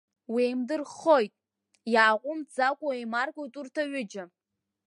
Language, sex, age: Abkhazian, female, under 19